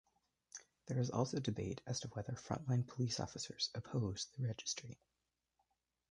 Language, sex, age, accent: English, male, 19-29, United States English